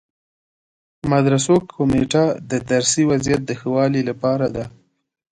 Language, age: Pashto, 19-29